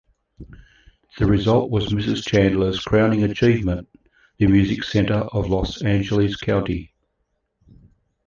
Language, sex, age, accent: English, male, 60-69, Australian English